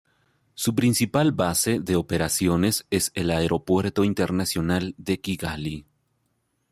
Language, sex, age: Spanish, male, 40-49